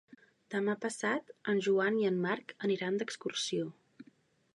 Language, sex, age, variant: Catalan, female, 19-29, Central